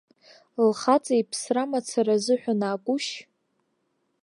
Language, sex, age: Abkhazian, female, 19-29